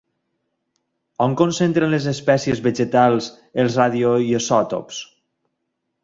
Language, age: Catalan, 40-49